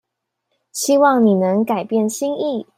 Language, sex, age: Chinese, female, 19-29